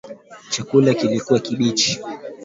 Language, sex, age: Swahili, male, 19-29